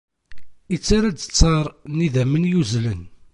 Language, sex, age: Kabyle, male, 30-39